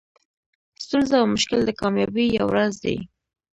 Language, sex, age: Pashto, female, 19-29